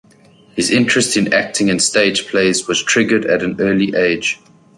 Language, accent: English, Southern African (South Africa, Zimbabwe, Namibia)